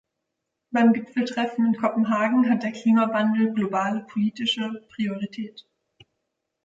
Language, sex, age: German, female, 19-29